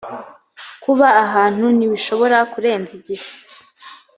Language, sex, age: Kinyarwanda, female, 19-29